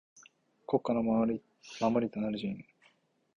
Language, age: Japanese, under 19